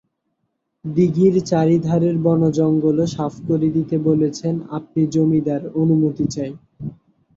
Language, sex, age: Bengali, male, under 19